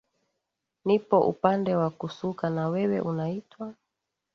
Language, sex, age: Swahili, female, 30-39